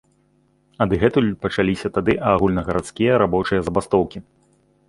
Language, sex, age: Belarusian, male, 30-39